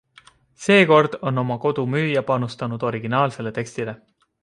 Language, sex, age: Estonian, male, 30-39